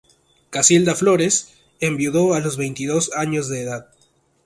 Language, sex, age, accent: Spanish, male, 19-29, Andino-Pacífico: Colombia, Perú, Ecuador, oeste de Bolivia y Venezuela andina